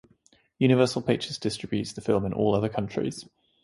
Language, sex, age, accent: English, male, 19-29, England English